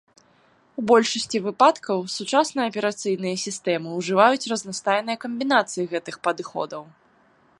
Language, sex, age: Belarusian, female, 30-39